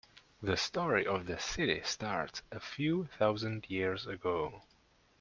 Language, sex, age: English, male, 30-39